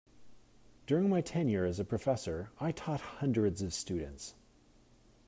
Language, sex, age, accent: English, male, 30-39, Canadian English